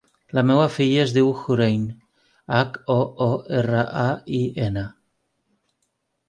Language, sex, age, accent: Catalan, female, 40-49, valencià